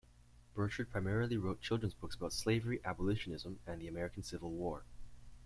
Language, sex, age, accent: English, male, under 19, Canadian English